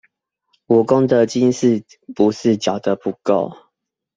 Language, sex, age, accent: Chinese, male, 30-39, 出生地：臺北市